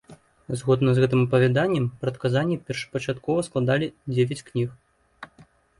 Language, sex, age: Belarusian, male, 30-39